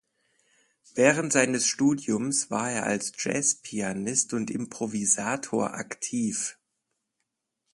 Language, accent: German, Deutschland Deutsch